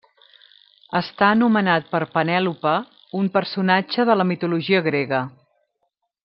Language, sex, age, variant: Catalan, female, 40-49, Central